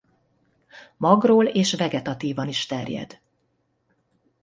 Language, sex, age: Hungarian, female, 50-59